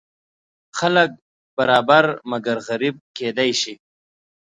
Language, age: Pashto, 19-29